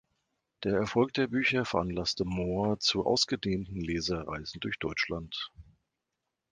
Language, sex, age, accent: German, male, 50-59, Deutschland Deutsch